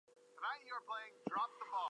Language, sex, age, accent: English, female, 19-29, Southern African (South Africa, Zimbabwe, Namibia)